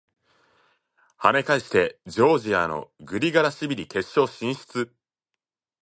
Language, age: Japanese, 19-29